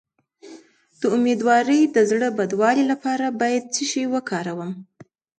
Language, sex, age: Pashto, female, 19-29